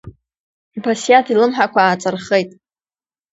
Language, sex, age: Abkhazian, female, 30-39